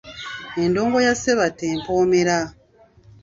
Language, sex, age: Ganda, female, 50-59